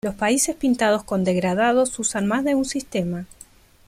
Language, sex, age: Spanish, female, 19-29